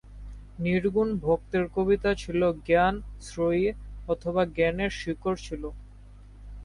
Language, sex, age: Bengali, male, under 19